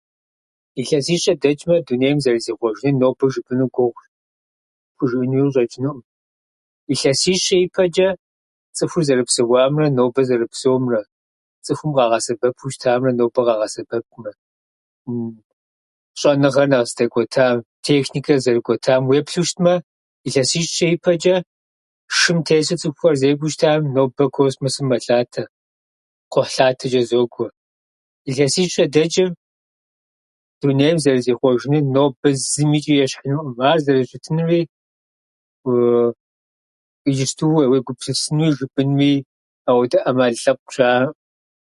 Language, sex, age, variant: Kabardian, male, 50-59, Адыгэбзэ (Къэбэрдей, Кирил, псоми зэдай)